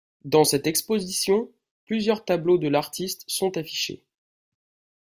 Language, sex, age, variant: French, male, 19-29, Français de métropole